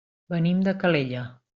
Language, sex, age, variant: Catalan, female, 40-49, Central